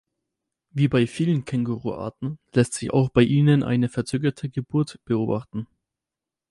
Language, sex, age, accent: German, male, 19-29, Deutschland Deutsch